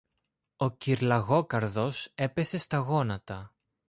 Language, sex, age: Greek, male, 19-29